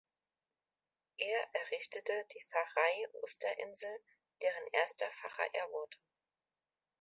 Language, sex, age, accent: German, female, 30-39, Deutschland Deutsch